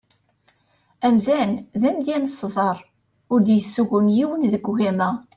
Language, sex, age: Kabyle, female, 40-49